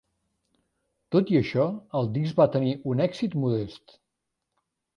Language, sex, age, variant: Catalan, male, 70-79, Central